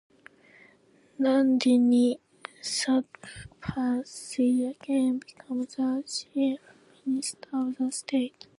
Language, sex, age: English, female, under 19